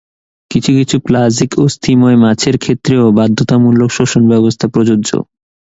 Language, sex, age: Bengali, male, 19-29